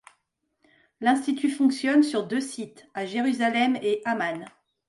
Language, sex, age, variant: French, female, 40-49, Français de métropole